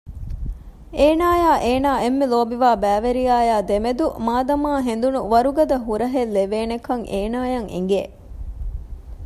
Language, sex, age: Divehi, female, 30-39